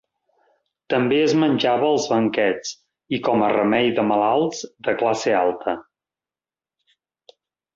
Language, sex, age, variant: Catalan, male, 50-59, Central